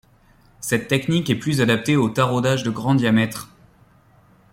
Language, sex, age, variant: French, male, 19-29, Français de métropole